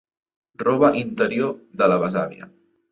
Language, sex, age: Catalan, male, 19-29